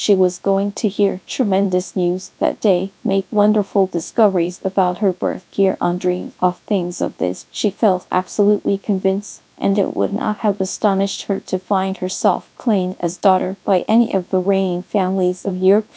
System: TTS, GradTTS